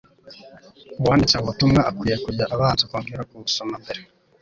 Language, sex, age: Kinyarwanda, male, 19-29